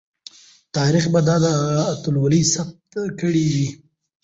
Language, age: Pashto, 19-29